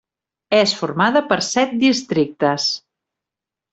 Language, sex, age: Catalan, female, 50-59